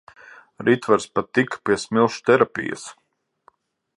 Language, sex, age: Latvian, male, 30-39